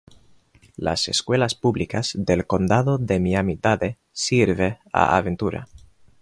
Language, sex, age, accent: Spanish, male, 19-29, España: Centro-Sur peninsular (Madrid, Toledo, Castilla-La Mancha)